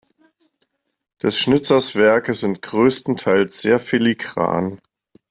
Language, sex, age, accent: German, male, 30-39, Deutschland Deutsch